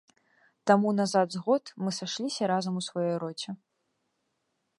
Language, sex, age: Belarusian, female, under 19